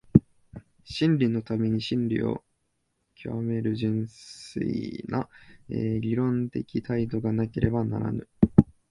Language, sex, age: Japanese, male, 19-29